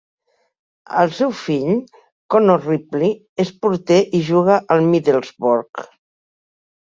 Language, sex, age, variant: Catalan, female, 60-69, Central